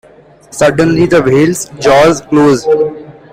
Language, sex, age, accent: English, male, 19-29, India and South Asia (India, Pakistan, Sri Lanka)